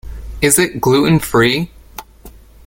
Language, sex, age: English, male, 19-29